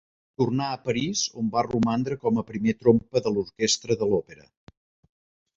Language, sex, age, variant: Catalan, male, 50-59, Central